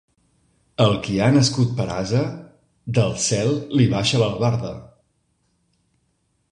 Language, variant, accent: Catalan, Central, central